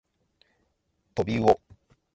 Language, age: Japanese, 30-39